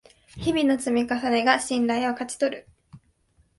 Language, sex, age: Japanese, female, 19-29